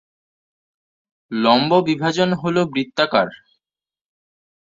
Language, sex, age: Bengali, male, under 19